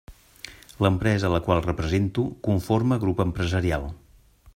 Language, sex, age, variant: Catalan, male, 50-59, Central